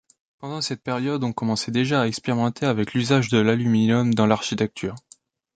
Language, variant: French, Français de métropole